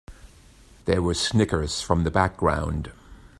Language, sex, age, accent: English, male, 60-69, United States English